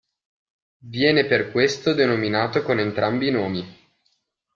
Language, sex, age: Italian, male, 19-29